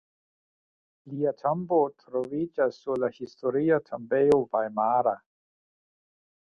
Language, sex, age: Esperanto, male, 50-59